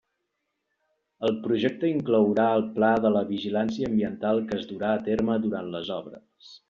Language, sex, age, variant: Catalan, male, 30-39, Central